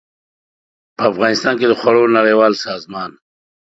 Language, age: Pashto, 50-59